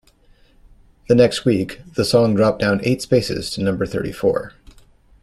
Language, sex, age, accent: English, male, 40-49, United States English